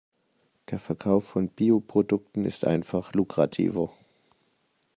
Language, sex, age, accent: German, male, 50-59, Deutschland Deutsch